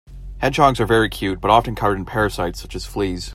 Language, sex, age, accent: English, male, 30-39, United States English